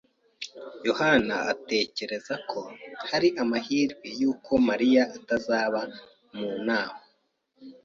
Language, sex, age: Kinyarwanda, male, 19-29